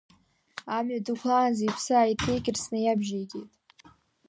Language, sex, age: Abkhazian, female, under 19